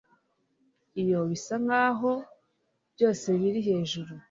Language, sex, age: Kinyarwanda, female, 30-39